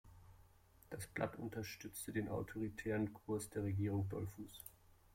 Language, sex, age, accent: German, male, 30-39, Deutschland Deutsch